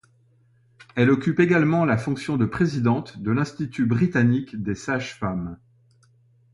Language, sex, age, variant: French, male, 60-69, Français de métropole